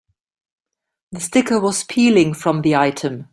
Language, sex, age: English, female, 40-49